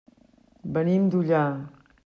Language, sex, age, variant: Catalan, female, 50-59, Central